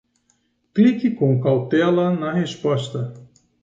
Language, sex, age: Portuguese, male, 60-69